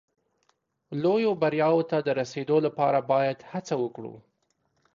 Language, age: Pashto, 30-39